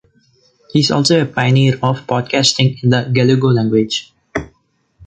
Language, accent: English, India and South Asia (India, Pakistan, Sri Lanka)